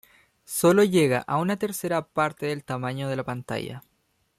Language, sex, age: Spanish, male, under 19